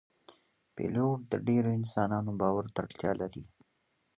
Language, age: Pashto, 19-29